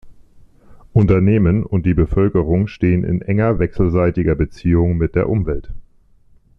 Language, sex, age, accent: German, male, 40-49, Deutschland Deutsch